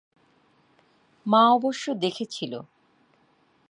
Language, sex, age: Bengali, female, 30-39